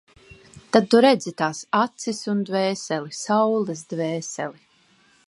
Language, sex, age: Latvian, female, 40-49